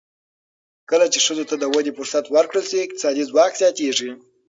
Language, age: Pashto, under 19